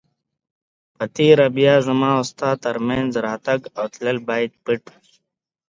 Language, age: Pashto, 19-29